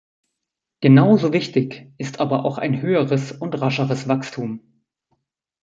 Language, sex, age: German, male, 30-39